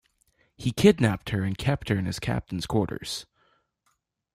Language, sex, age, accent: English, male, under 19, United States English